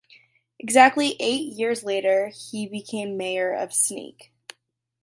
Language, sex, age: English, female, under 19